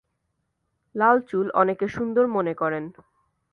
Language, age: Bengali, 19-29